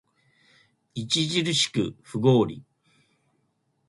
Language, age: Japanese, 60-69